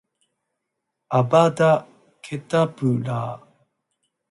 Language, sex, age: Japanese, male, 40-49